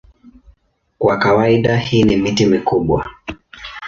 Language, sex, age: Swahili, male, 19-29